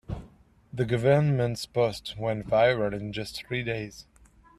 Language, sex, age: English, male, 30-39